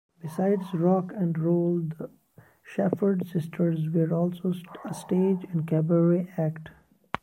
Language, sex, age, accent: English, male, 19-29, India and South Asia (India, Pakistan, Sri Lanka)